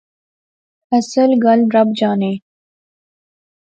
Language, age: Pahari-Potwari, 19-29